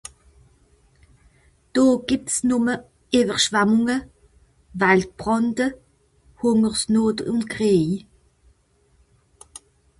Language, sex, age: Swiss German, female, 50-59